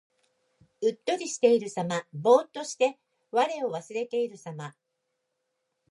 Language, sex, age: Japanese, female, 50-59